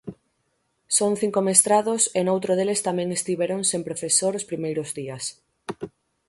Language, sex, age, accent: Galician, female, 19-29, Central (gheada); Oriental (común en zona oriental)